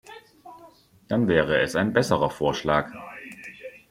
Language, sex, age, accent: German, male, 40-49, Deutschland Deutsch